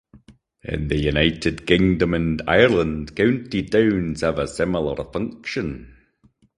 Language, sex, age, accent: English, male, 30-39, Scottish English